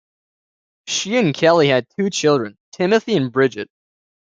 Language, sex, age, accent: English, male, under 19, Canadian English